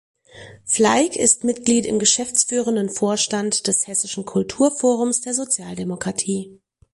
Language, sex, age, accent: German, female, 30-39, Deutschland Deutsch